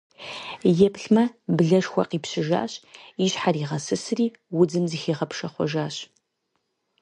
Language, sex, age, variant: Kabardian, female, 19-29, Адыгэбзэ (Къэбэрдей, Кирил, псоми зэдай)